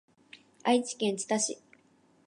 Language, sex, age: Japanese, female, 19-29